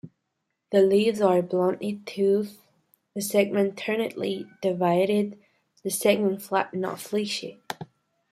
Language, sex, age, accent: English, female, under 19, United States English